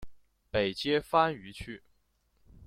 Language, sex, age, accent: Chinese, male, under 19, 出生地：湖北省